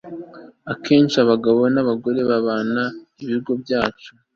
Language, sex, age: Kinyarwanda, male, 19-29